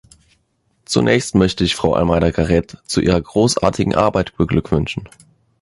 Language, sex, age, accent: German, male, 19-29, Deutschland Deutsch